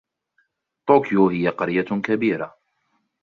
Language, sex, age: Arabic, male, 30-39